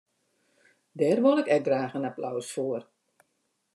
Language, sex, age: Western Frisian, female, 60-69